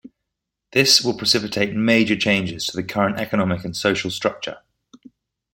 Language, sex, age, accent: English, male, 30-39, England English